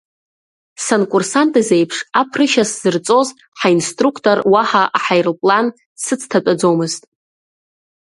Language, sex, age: Abkhazian, female, under 19